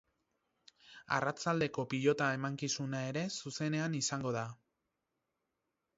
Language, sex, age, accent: Basque, male, 30-39, Mendebalekoa (Araba, Bizkaia, Gipuzkoako mendebaleko herri batzuk)